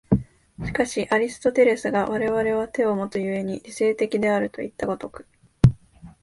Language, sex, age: Japanese, female, 19-29